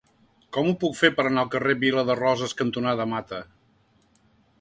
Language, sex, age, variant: Catalan, male, 50-59, Central